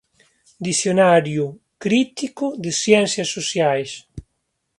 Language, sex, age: Galician, male, 40-49